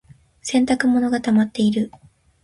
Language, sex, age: Japanese, female, 19-29